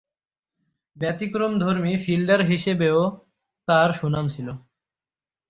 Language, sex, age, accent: Bengali, male, under 19, চলিত